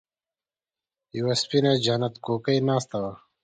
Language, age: Pashto, 19-29